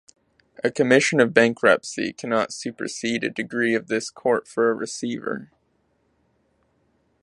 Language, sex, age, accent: English, male, 19-29, United States English